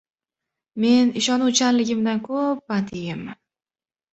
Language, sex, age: Uzbek, female, 19-29